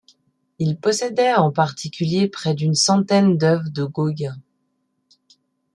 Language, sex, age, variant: French, female, 19-29, Français de métropole